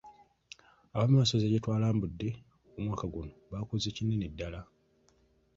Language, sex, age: Ganda, male, 19-29